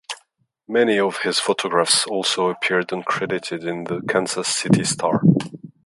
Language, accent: English, french accent